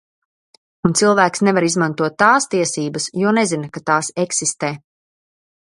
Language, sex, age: Latvian, female, 30-39